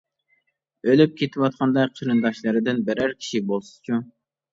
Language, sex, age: Uyghur, male, 19-29